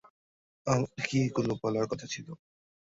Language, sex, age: Bengali, male, 19-29